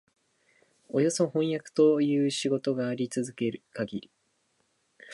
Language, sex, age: Japanese, male, under 19